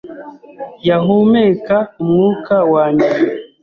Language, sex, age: Kinyarwanda, male, 30-39